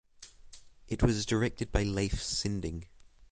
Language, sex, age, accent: English, male, 19-29, England English; New Zealand English